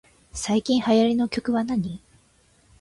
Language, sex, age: Japanese, female, 19-29